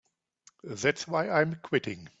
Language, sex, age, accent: English, male, 50-59, United States English